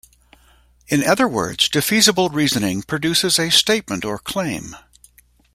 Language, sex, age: English, male, 60-69